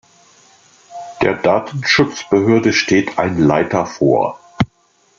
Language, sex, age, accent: German, male, 60-69, Deutschland Deutsch